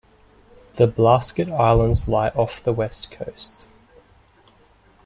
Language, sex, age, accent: English, male, 19-29, Australian English